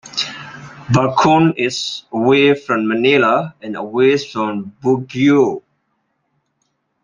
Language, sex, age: English, male, 40-49